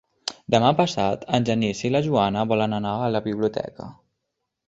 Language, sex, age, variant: Catalan, male, under 19, Nord-Occidental